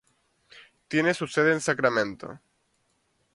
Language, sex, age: Spanish, male, 19-29